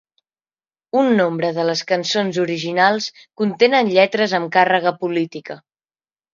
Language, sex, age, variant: Catalan, male, under 19, Central